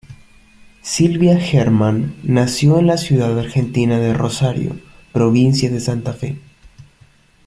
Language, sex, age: Spanish, male, under 19